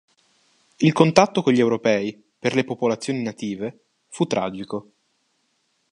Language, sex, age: Italian, male, 19-29